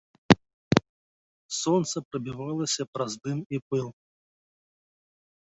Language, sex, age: Belarusian, male, 40-49